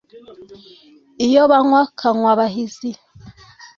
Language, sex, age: Kinyarwanda, female, 19-29